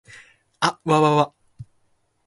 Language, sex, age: Japanese, male, under 19